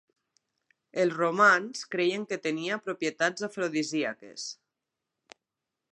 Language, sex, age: Catalan, female, 30-39